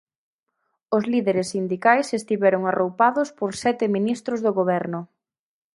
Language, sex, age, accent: Galician, female, 19-29, Central (gheada); Normativo (estándar)